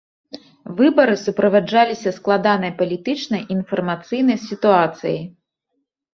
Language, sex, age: Belarusian, female, 30-39